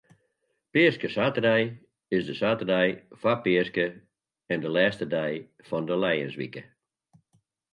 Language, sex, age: Western Frisian, male, 70-79